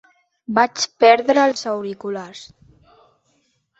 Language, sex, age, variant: Catalan, female, under 19, Central